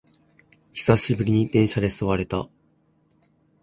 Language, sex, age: Japanese, female, 19-29